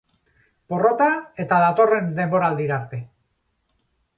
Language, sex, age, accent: Basque, male, 50-59, Mendebalekoa (Araba, Bizkaia, Gipuzkoako mendebaleko herri batzuk)